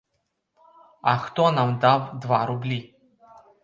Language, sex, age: Ukrainian, male, 30-39